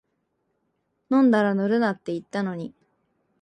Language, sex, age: Japanese, female, 19-29